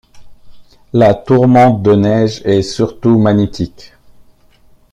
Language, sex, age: French, male, 40-49